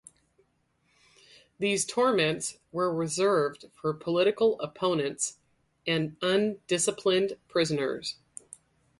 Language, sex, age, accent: English, female, 50-59, United States English